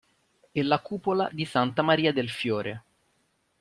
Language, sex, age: Italian, male, 30-39